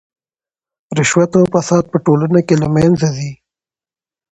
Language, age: Pashto, 19-29